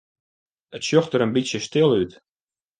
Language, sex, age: Western Frisian, male, 19-29